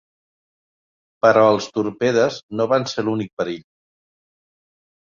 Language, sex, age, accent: Catalan, male, 50-59, Neutre